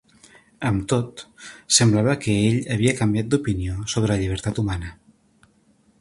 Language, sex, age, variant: Catalan, male, 40-49, Nord-Occidental